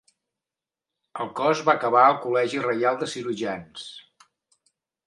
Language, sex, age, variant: Catalan, male, 60-69, Central